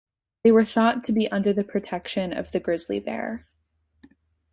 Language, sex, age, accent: English, female, 19-29, United States English